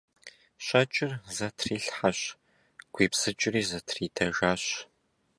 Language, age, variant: Kabardian, 19-29, Адыгэбзэ (Къэбэрдей, Кирил, псоми зэдай)